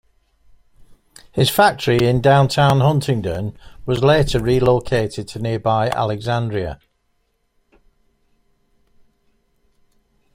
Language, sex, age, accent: English, male, 60-69, England English